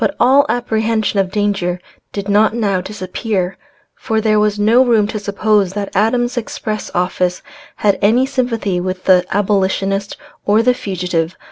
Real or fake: real